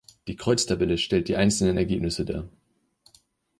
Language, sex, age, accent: German, male, 19-29, Deutschland Deutsch